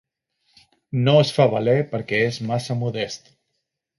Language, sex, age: Catalan, male, 40-49